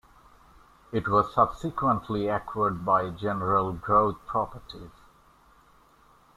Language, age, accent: English, 19-29, United States English